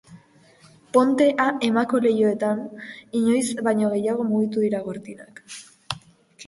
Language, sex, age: Basque, female, under 19